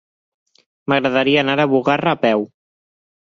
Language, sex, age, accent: Catalan, male, 30-39, valencià